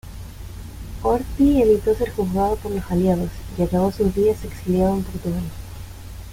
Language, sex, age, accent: Spanish, female, 19-29, Chileno: Chile, Cuyo